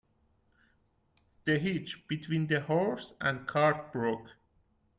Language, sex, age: English, male, 30-39